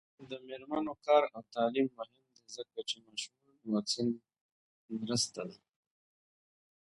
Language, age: Pashto, 30-39